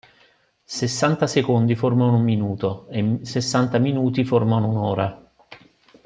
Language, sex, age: Italian, male, 40-49